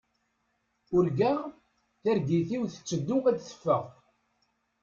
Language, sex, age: Kabyle, male, 60-69